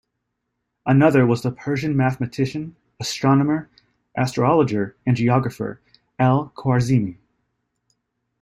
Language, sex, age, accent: English, male, 30-39, United States English